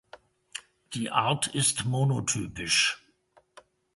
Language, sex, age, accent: German, male, 60-69, Deutschland Deutsch